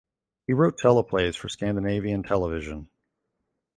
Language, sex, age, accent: English, male, 40-49, United States English